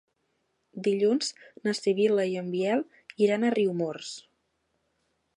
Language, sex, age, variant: Catalan, female, 19-29, Central